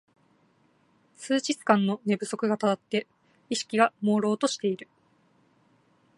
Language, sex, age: Japanese, female, 19-29